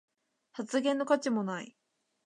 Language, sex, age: Japanese, female, 19-29